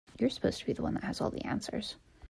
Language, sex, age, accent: English, female, 30-39, United States English